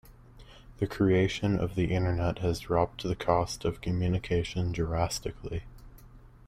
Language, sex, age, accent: English, male, under 19, United States English